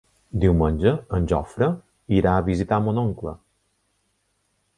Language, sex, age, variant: Catalan, male, 50-59, Balear